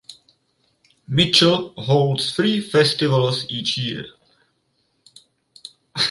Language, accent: English, United States English; England English